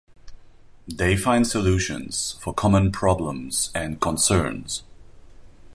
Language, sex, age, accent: English, male, 40-49, United States English